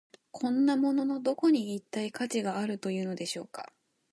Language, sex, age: Japanese, female, 19-29